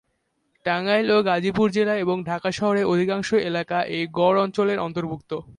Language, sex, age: Bengali, male, under 19